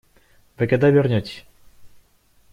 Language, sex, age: Russian, male, 19-29